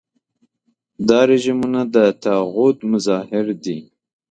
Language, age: Pashto, 19-29